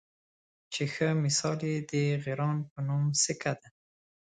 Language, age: Pashto, 30-39